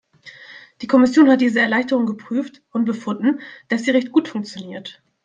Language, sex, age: German, female, 19-29